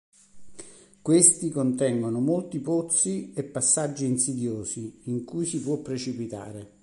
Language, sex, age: Italian, male, 60-69